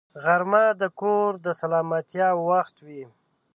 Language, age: Pashto, 30-39